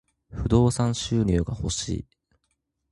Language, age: Japanese, 19-29